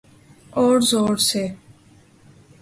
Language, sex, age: Urdu, female, 19-29